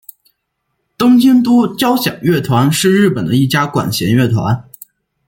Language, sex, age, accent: Chinese, male, 19-29, 出生地：山西省